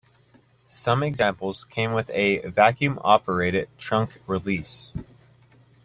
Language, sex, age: English, male, 19-29